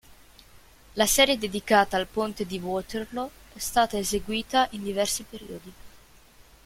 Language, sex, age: Italian, female, 19-29